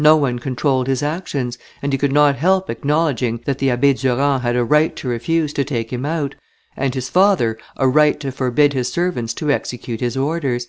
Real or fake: real